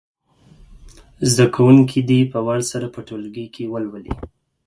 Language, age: Pashto, 30-39